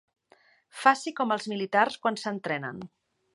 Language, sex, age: Catalan, female, 50-59